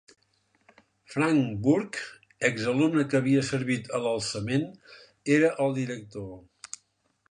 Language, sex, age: Catalan, male, 60-69